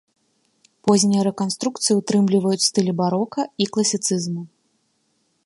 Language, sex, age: Belarusian, female, 30-39